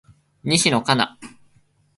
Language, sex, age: Japanese, male, 19-29